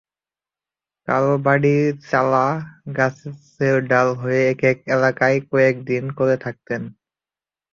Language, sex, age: Bengali, male, 19-29